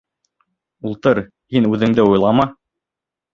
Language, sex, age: Bashkir, male, 19-29